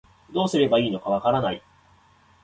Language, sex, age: Japanese, male, 30-39